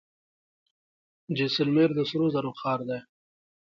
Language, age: Pashto, 30-39